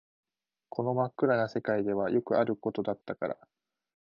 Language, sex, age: Japanese, male, 19-29